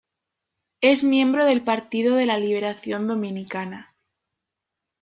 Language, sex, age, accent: Spanish, female, under 19, España: Norte peninsular (Asturias, Castilla y León, Cantabria, País Vasco, Navarra, Aragón, La Rioja, Guadalajara, Cuenca)